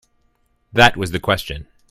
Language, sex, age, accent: English, male, 40-49, United States English